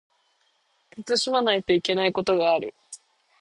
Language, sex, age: Japanese, female, 19-29